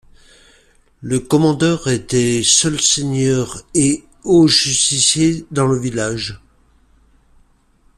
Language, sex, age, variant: French, male, 50-59, Français de métropole